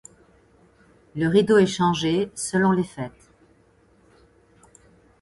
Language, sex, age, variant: French, female, 50-59, Français de métropole